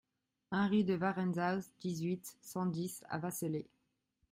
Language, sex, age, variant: French, female, 19-29, Français de métropole